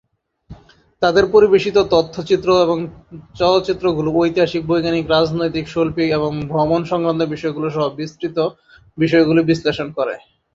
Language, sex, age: Bengali, male, 30-39